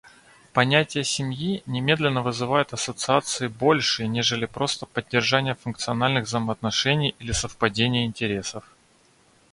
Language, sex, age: Russian, male, 30-39